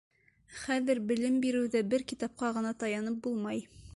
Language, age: Bashkir, 19-29